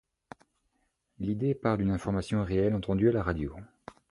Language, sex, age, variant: French, male, 19-29, Français de métropole